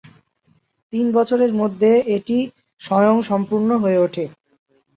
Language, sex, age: Bengali, male, 40-49